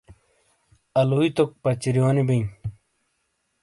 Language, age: Shina, 30-39